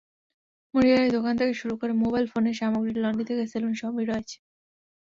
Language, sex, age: Bengali, female, 19-29